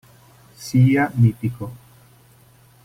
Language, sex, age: Italian, male, 40-49